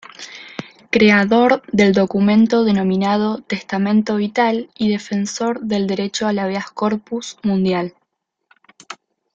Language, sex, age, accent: Spanish, female, 19-29, Rioplatense: Argentina, Uruguay, este de Bolivia, Paraguay